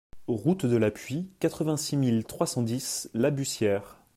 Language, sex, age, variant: French, male, 19-29, Français de métropole